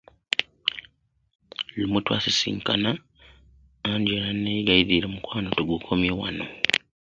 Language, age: Ganda, under 19